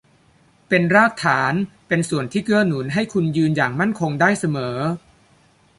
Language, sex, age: Thai, male, under 19